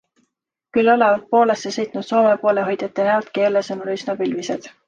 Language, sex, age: Estonian, female, 19-29